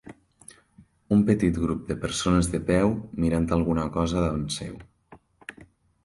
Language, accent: Catalan, nord-occidental; valencià